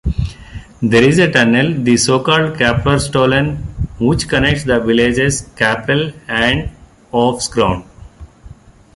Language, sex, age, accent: English, male, 50-59, India and South Asia (India, Pakistan, Sri Lanka)